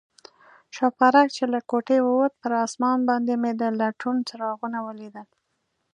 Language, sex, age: Pashto, female, 19-29